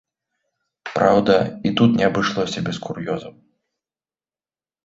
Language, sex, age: Belarusian, male, 30-39